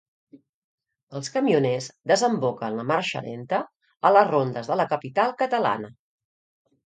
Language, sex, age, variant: Catalan, female, 50-59, Central